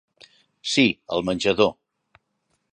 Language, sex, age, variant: Catalan, male, 60-69, Central